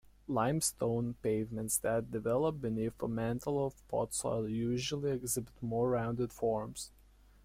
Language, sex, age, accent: English, male, under 19, United States English